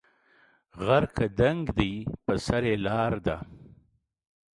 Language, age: Pashto, 40-49